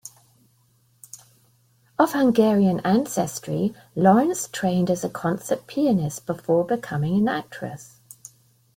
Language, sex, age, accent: English, female, 50-59, England English